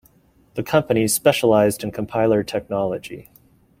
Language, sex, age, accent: English, male, 30-39, United States English